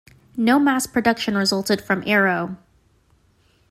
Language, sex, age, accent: English, female, 19-29, United States English